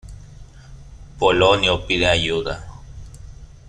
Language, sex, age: Spanish, male, under 19